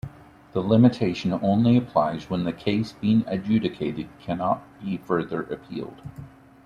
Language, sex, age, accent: English, male, 40-49, United States English